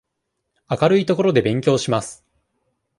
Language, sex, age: Japanese, male, 19-29